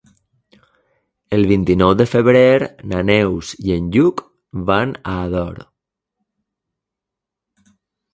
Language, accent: Catalan, valencià